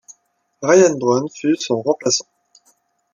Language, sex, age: French, male, under 19